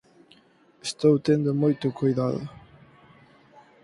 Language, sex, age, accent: Galician, male, 19-29, Atlántico (seseo e gheada)